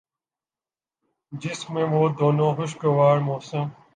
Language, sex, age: Urdu, male, 19-29